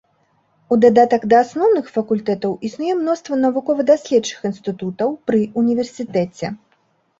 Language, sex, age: Belarusian, female, 30-39